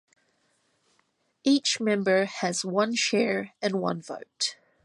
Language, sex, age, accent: English, female, 30-39, New Zealand English